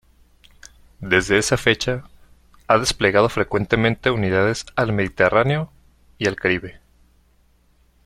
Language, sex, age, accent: Spanish, male, 19-29, México